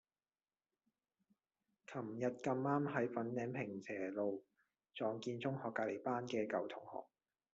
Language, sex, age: Cantonese, male, 40-49